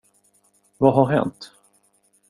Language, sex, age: Swedish, male, 30-39